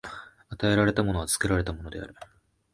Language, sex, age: Japanese, male, 19-29